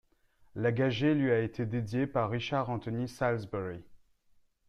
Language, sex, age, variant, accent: French, male, 40-49, Français des départements et régions d'outre-mer, Français de La Réunion